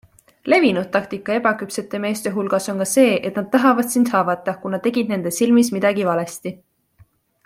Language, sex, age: Estonian, female, 19-29